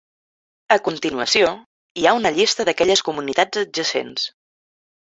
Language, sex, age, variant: Catalan, female, 19-29, Central